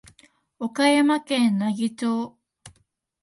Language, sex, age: Japanese, female, 19-29